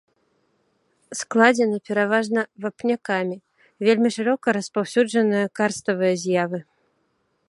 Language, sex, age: Belarusian, female, 30-39